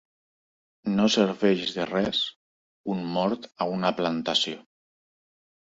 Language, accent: Catalan, valencià